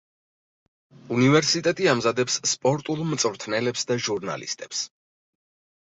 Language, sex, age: Georgian, male, 40-49